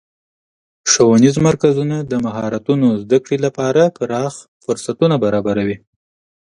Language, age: Pashto, 19-29